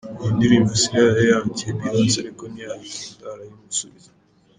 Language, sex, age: Kinyarwanda, male, under 19